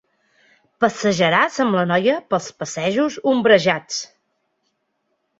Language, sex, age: Catalan, female, 50-59